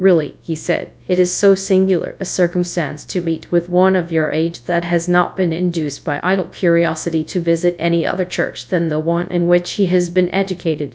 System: TTS, GradTTS